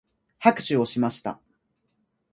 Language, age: Japanese, 19-29